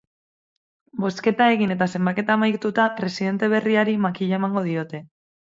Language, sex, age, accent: Basque, female, 30-39, Mendebalekoa (Araba, Bizkaia, Gipuzkoako mendebaleko herri batzuk)